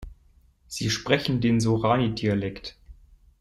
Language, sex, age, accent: German, male, 19-29, Deutschland Deutsch